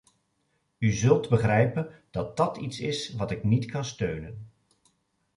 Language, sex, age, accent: Dutch, male, 50-59, Nederlands Nederlands